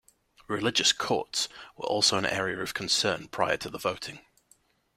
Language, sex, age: English, male, 19-29